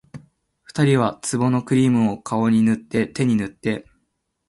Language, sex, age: Japanese, male, 19-29